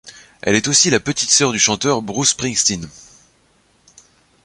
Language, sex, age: French, male, 30-39